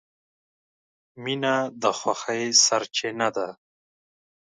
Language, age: Pashto, 30-39